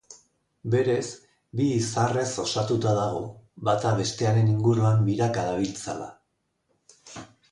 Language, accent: Basque, Erdialdekoa edo Nafarra (Gipuzkoa, Nafarroa)